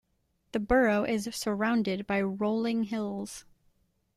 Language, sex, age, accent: English, female, 19-29, United States English